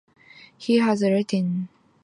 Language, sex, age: English, female, 19-29